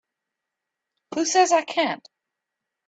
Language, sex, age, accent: English, female, 30-39, United States English